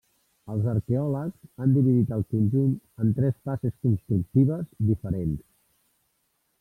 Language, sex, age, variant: Catalan, male, 50-59, Central